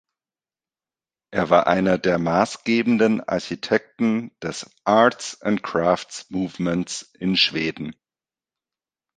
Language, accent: German, Deutschland Deutsch